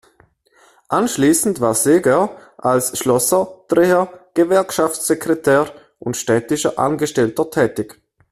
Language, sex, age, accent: German, male, 19-29, Schweizerdeutsch